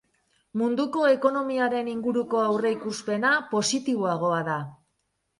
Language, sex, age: Basque, female, 50-59